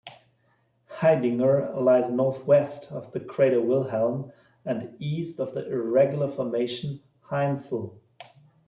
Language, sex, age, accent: English, male, 40-49, United States English